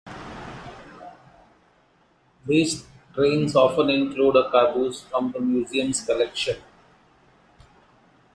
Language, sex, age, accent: English, male, 40-49, India and South Asia (India, Pakistan, Sri Lanka)